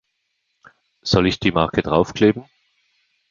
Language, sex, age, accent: German, male, 50-59, Schweizerdeutsch